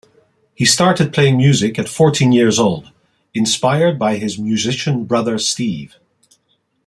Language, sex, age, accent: English, male, 40-49, England English